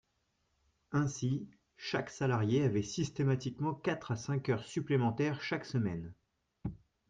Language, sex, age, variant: French, male, 30-39, Français de métropole